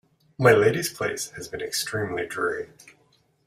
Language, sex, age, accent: English, male, 30-39, Canadian English